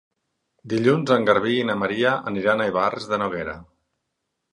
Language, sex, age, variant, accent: Catalan, male, 40-49, Nord-Occidental, Ebrenc